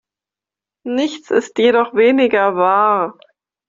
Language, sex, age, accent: German, female, 19-29, Deutschland Deutsch